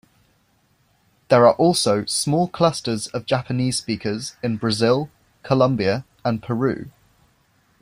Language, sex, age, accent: English, male, 19-29, England English